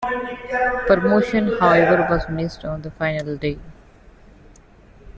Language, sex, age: English, female, 19-29